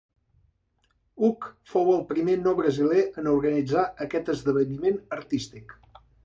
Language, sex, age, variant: Catalan, male, 40-49, Septentrional